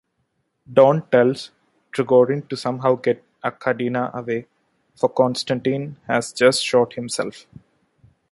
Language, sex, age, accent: English, male, 30-39, India and South Asia (India, Pakistan, Sri Lanka)